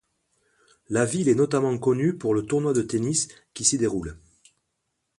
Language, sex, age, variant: French, male, 50-59, Français de métropole